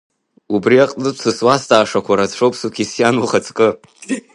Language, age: Abkhazian, under 19